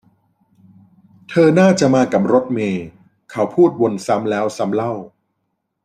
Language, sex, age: Thai, male, 30-39